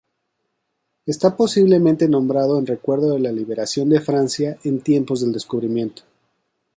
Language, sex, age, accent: Spanish, male, 30-39, México